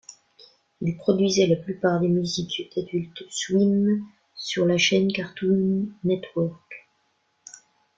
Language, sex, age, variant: French, female, 40-49, Français de métropole